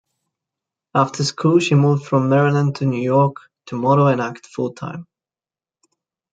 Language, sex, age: English, male, 19-29